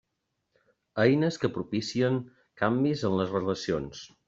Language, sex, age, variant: Catalan, male, 40-49, Balear